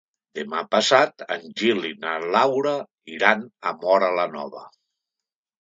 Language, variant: Catalan, Nord-Occidental